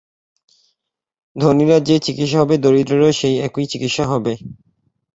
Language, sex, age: Bengali, male, 19-29